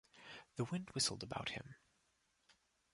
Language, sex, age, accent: English, male, 19-29, United States English